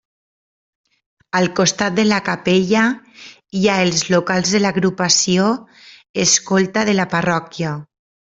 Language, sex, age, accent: Catalan, female, 30-39, valencià